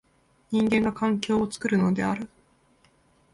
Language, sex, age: Japanese, female, 19-29